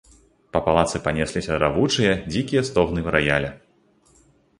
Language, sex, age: Belarusian, male, 30-39